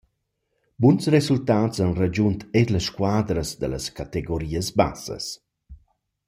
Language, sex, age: Romansh, male, 40-49